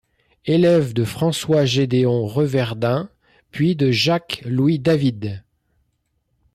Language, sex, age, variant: French, male, 50-59, Français de métropole